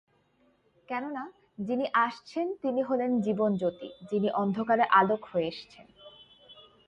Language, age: Bengali, 19-29